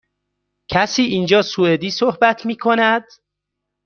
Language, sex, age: Persian, male, 30-39